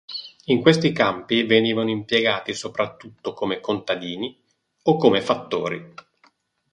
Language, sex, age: Italian, male, 40-49